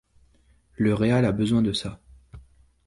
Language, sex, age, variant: French, male, 19-29, Français de métropole